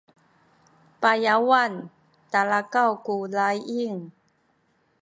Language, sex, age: Sakizaya, female, 50-59